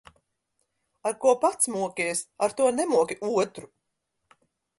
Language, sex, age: Latvian, female, 40-49